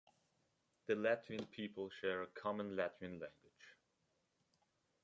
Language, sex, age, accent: English, male, 19-29, United States English